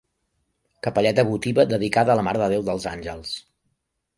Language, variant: Catalan, Central